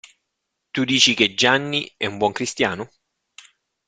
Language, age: Italian, 40-49